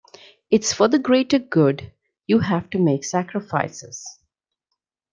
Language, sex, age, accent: English, female, 40-49, India and South Asia (India, Pakistan, Sri Lanka)